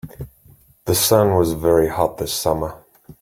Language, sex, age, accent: English, male, 40-49, United States English